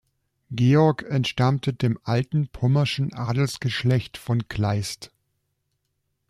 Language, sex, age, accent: German, male, 40-49, Deutschland Deutsch